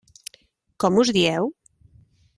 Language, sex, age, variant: Catalan, female, 30-39, Central